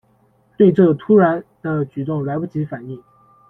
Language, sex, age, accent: Chinese, male, 19-29, 出生地：浙江省